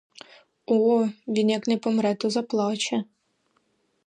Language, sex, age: Ukrainian, female, 19-29